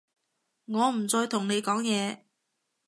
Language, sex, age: Cantonese, female, 30-39